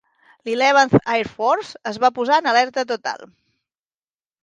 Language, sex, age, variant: Catalan, female, 50-59, Central